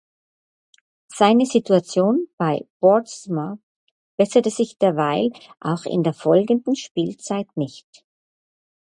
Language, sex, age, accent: German, female, 60-69, Österreichisches Deutsch